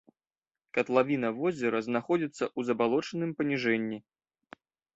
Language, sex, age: Belarusian, male, 19-29